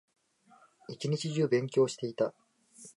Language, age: Japanese, 30-39